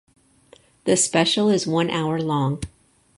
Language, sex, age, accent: English, female, 60-69, United States English